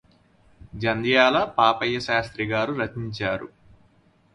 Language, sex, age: Telugu, male, 19-29